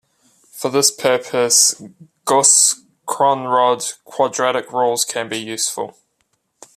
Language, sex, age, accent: English, male, 19-29, New Zealand English